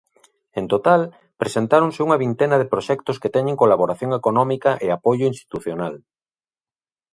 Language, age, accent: Galician, 40-49, Normativo (estándar)